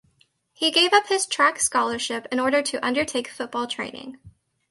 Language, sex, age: English, female, under 19